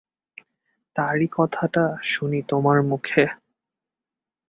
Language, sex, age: Bengali, male, 19-29